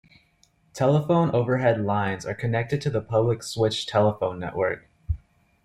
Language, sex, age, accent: English, male, 19-29, United States English